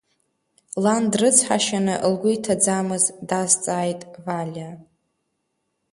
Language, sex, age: Abkhazian, female, under 19